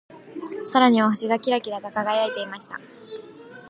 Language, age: Japanese, 19-29